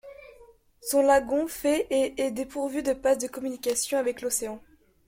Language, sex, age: French, female, under 19